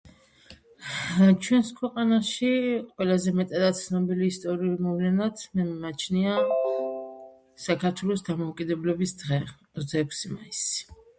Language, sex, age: Georgian, female, 50-59